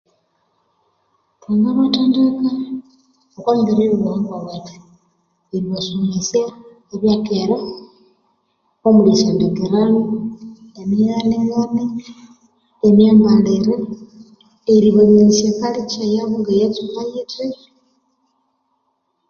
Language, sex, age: Konzo, female, 30-39